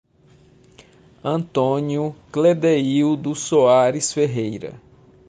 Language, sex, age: Portuguese, male, 40-49